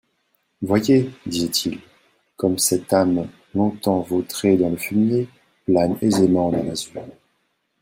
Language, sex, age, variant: French, male, 40-49, Français de métropole